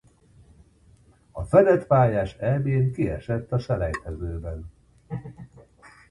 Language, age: Hungarian, 60-69